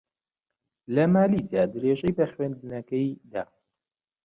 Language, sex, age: Central Kurdish, male, 19-29